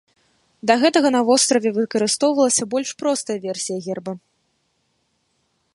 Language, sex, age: Belarusian, female, 19-29